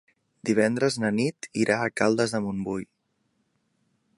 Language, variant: Catalan, Central